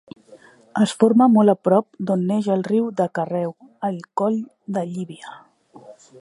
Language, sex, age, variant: Catalan, female, 40-49, Central